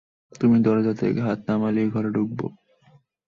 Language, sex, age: Bengali, male, under 19